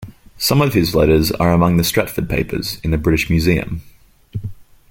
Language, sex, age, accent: English, male, 19-29, Australian English